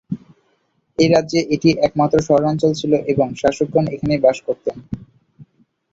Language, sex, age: Bengali, male, 19-29